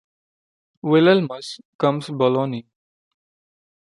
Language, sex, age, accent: English, male, 19-29, India and South Asia (India, Pakistan, Sri Lanka)